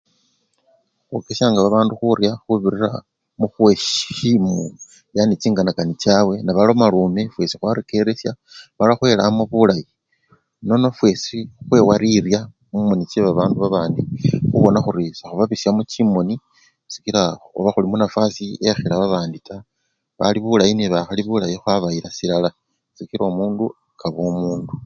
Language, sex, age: Luyia, male, 50-59